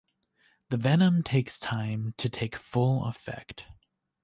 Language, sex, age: English, male, 19-29